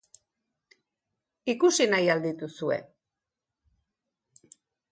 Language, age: Basque, 60-69